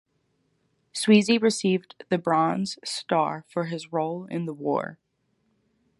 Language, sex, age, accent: English, female, 19-29, United States English